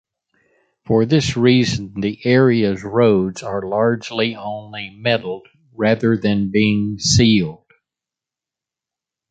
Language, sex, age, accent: English, male, 70-79, United States English